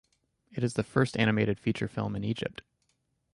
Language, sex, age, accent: English, male, 19-29, United States English